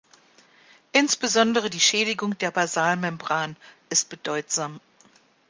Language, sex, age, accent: German, female, 50-59, Deutschland Deutsch